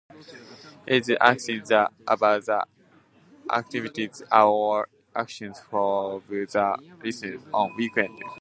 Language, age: English, under 19